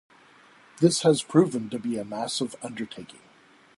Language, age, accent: English, 50-59, United States English